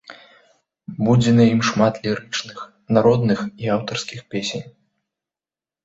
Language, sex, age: Belarusian, male, 30-39